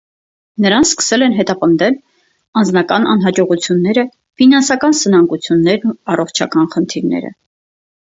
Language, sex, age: Armenian, female, 30-39